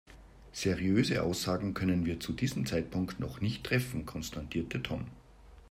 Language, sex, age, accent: German, male, 50-59, Österreichisches Deutsch